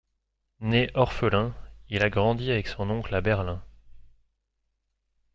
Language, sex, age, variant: French, male, 19-29, Français de métropole